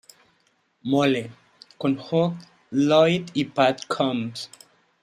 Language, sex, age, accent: Spanish, male, 30-39, Andino-Pacífico: Colombia, Perú, Ecuador, oeste de Bolivia y Venezuela andina